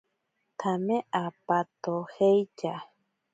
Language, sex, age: Ashéninka Perené, female, 19-29